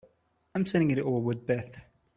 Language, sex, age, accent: English, male, 19-29, India and South Asia (India, Pakistan, Sri Lanka)